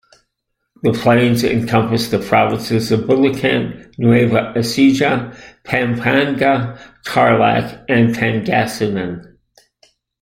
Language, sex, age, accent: English, male, 60-69, United States English